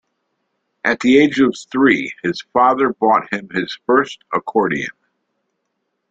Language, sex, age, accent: English, male, 60-69, United States English